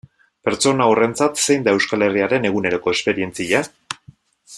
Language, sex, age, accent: Basque, male, 30-39, Mendebalekoa (Araba, Bizkaia, Gipuzkoako mendebaleko herri batzuk)